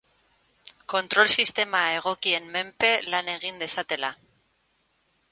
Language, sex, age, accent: Basque, female, 40-49, Erdialdekoa edo Nafarra (Gipuzkoa, Nafarroa)